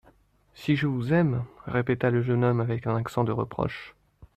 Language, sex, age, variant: French, male, 19-29, Français de métropole